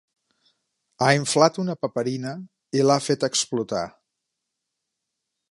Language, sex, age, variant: Catalan, male, 50-59, Central